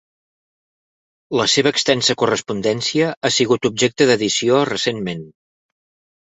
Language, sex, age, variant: Catalan, male, 40-49, Central